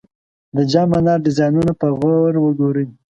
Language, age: Pashto, 19-29